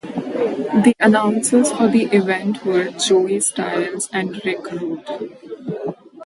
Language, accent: English, India and South Asia (India, Pakistan, Sri Lanka)